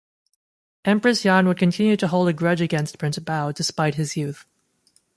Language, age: English, 19-29